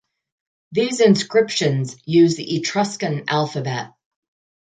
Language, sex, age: English, female, 50-59